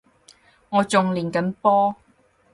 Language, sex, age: Cantonese, female, 19-29